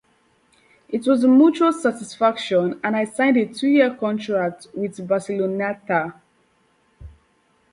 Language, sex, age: English, female, 19-29